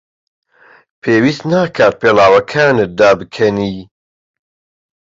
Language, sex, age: Central Kurdish, male, 19-29